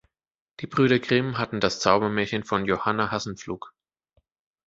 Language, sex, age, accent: German, male, 30-39, Deutschland Deutsch